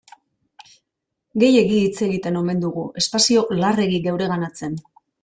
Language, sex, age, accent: Basque, female, 40-49, Mendebalekoa (Araba, Bizkaia, Gipuzkoako mendebaleko herri batzuk)